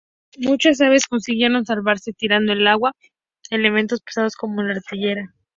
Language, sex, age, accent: Spanish, female, under 19, México